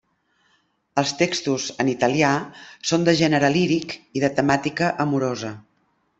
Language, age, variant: Catalan, 60-69, Central